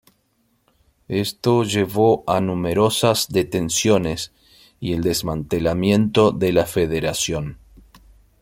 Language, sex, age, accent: Spanish, male, 40-49, Rioplatense: Argentina, Uruguay, este de Bolivia, Paraguay